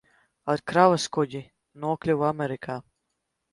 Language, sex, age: Latvian, male, under 19